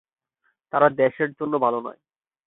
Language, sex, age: Bengali, male, 19-29